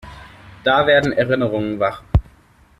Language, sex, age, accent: German, male, 19-29, Deutschland Deutsch